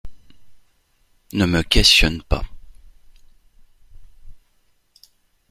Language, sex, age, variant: French, male, 40-49, Français de métropole